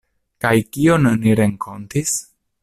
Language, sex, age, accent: Esperanto, male, 30-39, Internacia